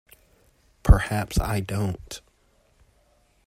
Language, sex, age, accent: English, male, 19-29, United States English